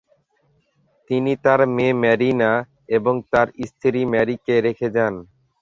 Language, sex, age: Bengali, male, 19-29